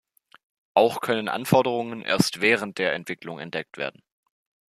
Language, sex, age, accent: German, male, 19-29, Deutschland Deutsch